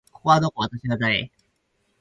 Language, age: Japanese, 19-29